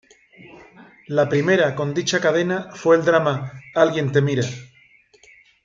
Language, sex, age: Spanish, male, 50-59